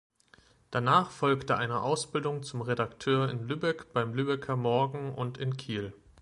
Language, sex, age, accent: German, male, 30-39, Deutschland Deutsch